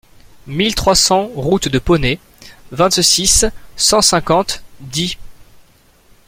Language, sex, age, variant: French, male, 19-29, Français de métropole